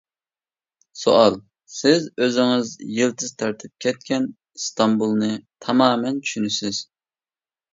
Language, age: Uyghur, 30-39